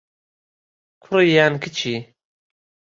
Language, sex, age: Central Kurdish, male, 30-39